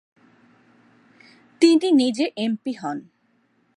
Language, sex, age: Bengali, female, 30-39